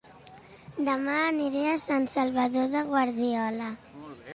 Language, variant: Catalan, Central